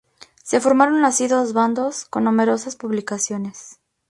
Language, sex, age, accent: Spanish, female, 19-29, México